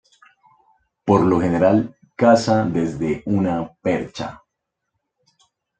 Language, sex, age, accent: Spanish, male, 19-29, Andino-Pacífico: Colombia, Perú, Ecuador, oeste de Bolivia y Venezuela andina